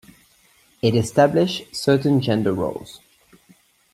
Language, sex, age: English, male, 30-39